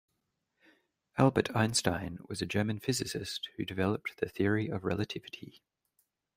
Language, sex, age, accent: English, male, 40-49, Australian English